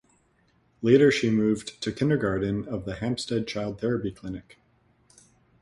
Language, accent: English, United States English